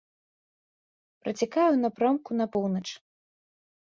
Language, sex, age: Belarusian, female, 19-29